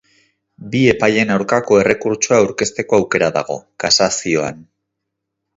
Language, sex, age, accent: Basque, male, 30-39, Mendebalekoa (Araba, Bizkaia, Gipuzkoako mendebaleko herri batzuk)